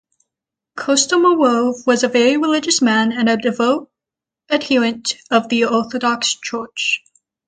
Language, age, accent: English, under 19, United States English